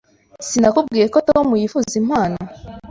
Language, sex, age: Kinyarwanda, female, 19-29